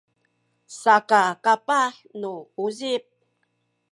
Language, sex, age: Sakizaya, female, 60-69